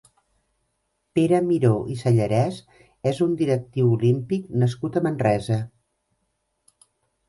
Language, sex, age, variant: Catalan, female, 50-59, Central